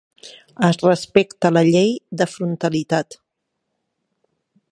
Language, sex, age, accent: Catalan, female, 50-59, central; septentrional